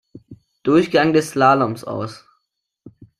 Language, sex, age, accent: German, male, under 19, Deutschland Deutsch